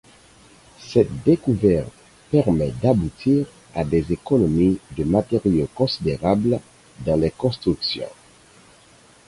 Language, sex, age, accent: French, male, 40-49, Français d’Haïti